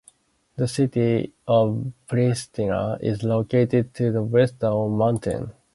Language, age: English, 19-29